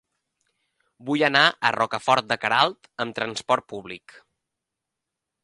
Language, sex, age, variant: Catalan, male, 19-29, Central